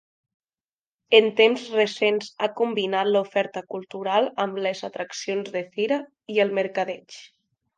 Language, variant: Catalan, Nord-Occidental